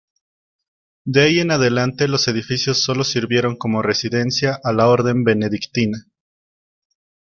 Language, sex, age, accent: Spanish, male, 19-29, México